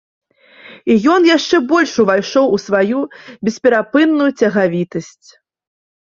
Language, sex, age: Belarusian, female, 30-39